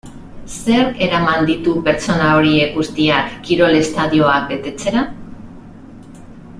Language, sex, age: Basque, female, 40-49